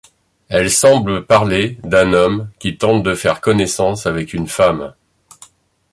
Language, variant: French, Français de métropole